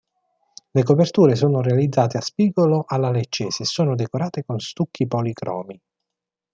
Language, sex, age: Italian, male, 40-49